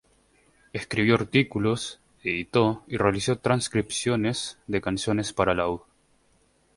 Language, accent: Spanish, Rioplatense: Argentina, Uruguay, este de Bolivia, Paraguay